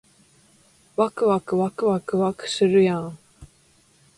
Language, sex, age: Japanese, female, 19-29